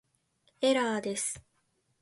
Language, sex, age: Japanese, female, 19-29